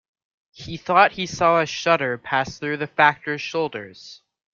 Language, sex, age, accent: English, male, under 19, United States English